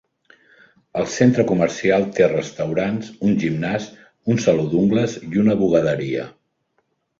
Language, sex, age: Catalan, male, 50-59